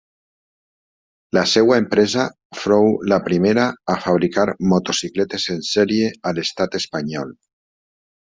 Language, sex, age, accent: Catalan, male, 50-59, valencià